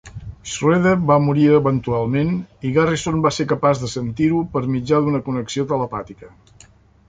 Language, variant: Catalan, Central